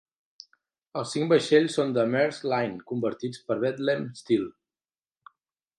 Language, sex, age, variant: Catalan, male, 40-49, Central